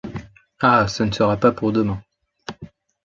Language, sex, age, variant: French, male, 19-29, Français de métropole